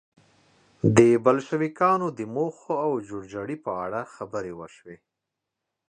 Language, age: Pashto, 30-39